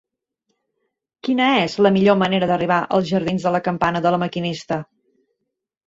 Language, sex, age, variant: Catalan, female, 40-49, Central